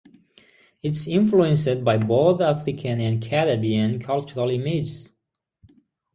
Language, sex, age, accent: English, male, 19-29, United States English; England English